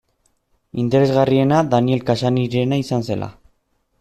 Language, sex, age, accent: Basque, male, 19-29, Erdialdekoa edo Nafarra (Gipuzkoa, Nafarroa)